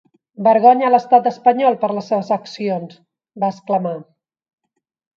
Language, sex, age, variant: Catalan, female, 40-49, Central